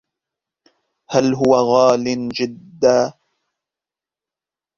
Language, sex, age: Arabic, male, 30-39